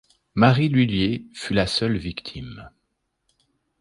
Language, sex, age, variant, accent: French, male, 50-59, Français d'Europe, Français de Suisse